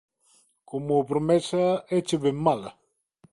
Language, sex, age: Galician, male, 40-49